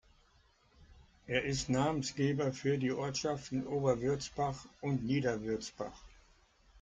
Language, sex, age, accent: German, male, 70-79, Deutschland Deutsch